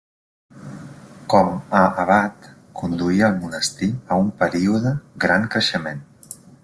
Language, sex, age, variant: Catalan, male, 40-49, Central